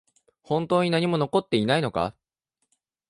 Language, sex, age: Japanese, male, 19-29